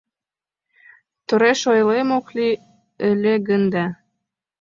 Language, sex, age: Mari, female, 19-29